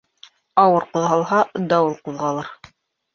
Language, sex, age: Bashkir, female, 40-49